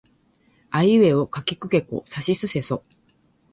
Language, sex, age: Japanese, female, 50-59